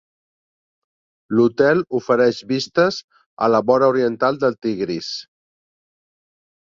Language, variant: Catalan, Central